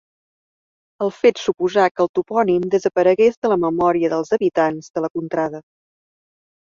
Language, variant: Catalan, Central